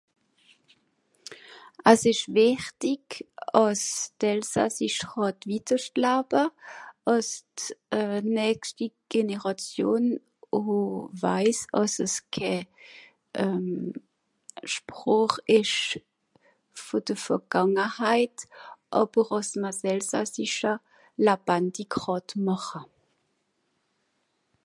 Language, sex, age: Swiss German, female, 40-49